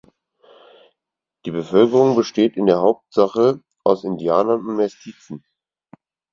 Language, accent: German, Deutschland Deutsch